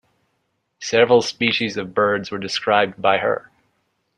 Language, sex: English, male